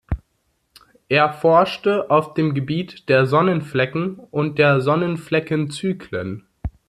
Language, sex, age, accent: German, male, 19-29, Deutschland Deutsch